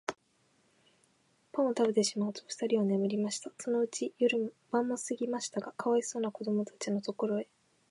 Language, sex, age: Japanese, female, 19-29